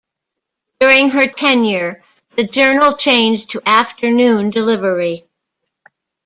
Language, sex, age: English, female, 60-69